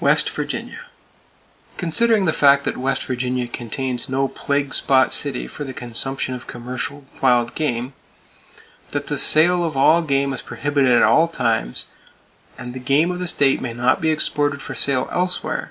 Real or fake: real